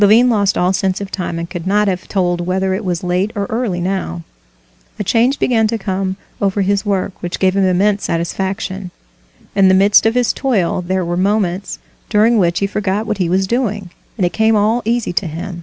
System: none